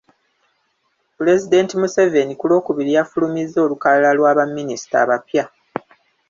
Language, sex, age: Ganda, female, 30-39